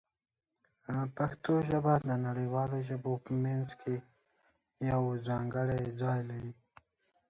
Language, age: Pashto, 19-29